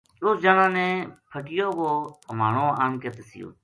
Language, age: Gujari, 40-49